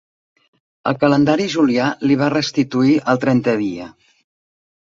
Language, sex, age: Catalan, female, 60-69